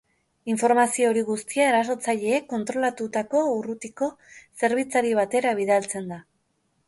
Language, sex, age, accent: Basque, female, 30-39, Erdialdekoa edo Nafarra (Gipuzkoa, Nafarroa)